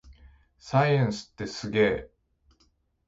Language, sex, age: Japanese, male, 50-59